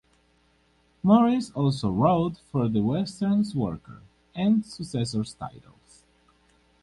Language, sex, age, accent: English, male, 19-29, United States English